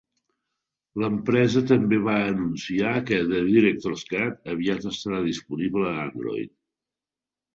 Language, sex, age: Catalan, male, 60-69